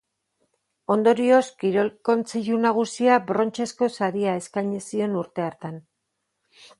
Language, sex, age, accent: Basque, female, 50-59, Mendebalekoa (Araba, Bizkaia, Gipuzkoako mendebaleko herri batzuk)